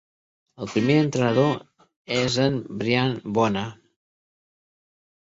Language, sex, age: Catalan, male, 60-69